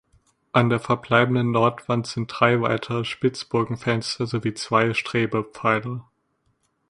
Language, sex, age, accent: German, male, under 19, Deutschland Deutsch